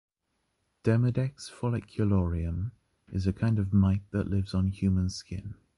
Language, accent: English, England English